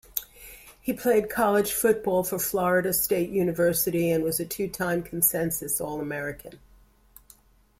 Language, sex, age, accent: English, female, 60-69, United States English